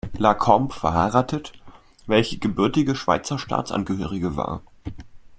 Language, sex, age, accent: German, male, under 19, Deutschland Deutsch